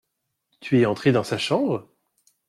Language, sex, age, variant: French, male, 40-49, Français de métropole